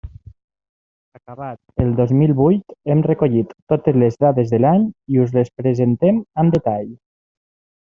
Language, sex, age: Catalan, male, 30-39